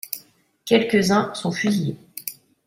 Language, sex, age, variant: French, female, 30-39, Français de métropole